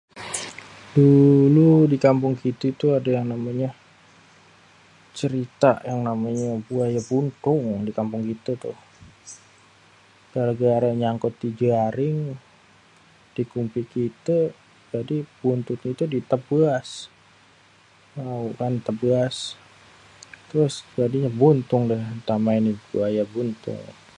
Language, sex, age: Betawi, male, 30-39